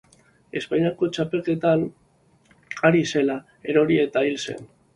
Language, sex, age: Basque, male, 30-39